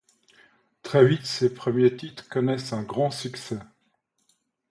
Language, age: French, 50-59